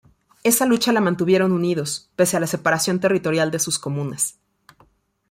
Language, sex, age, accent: Spanish, female, 40-49, México